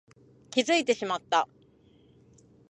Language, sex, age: Japanese, female, 19-29